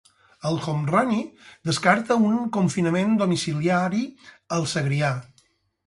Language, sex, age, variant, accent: Catalan, male, 60-69, Balear, balear